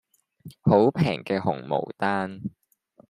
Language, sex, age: Cantonese, male, 19-29